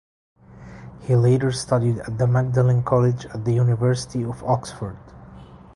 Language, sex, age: English, male, 19-29